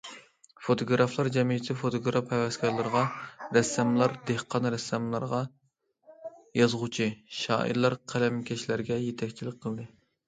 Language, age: Uyghur, 19-29